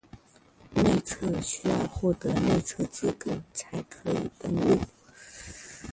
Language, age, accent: Chinese, under 19, 出生地：福建省